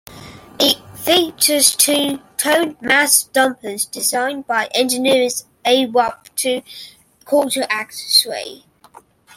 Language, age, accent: English, 19-29, England English